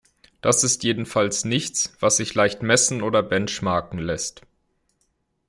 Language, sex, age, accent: German, male, 19-29, Deutschland Deutsch